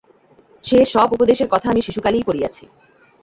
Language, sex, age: Bengali, female, 19-29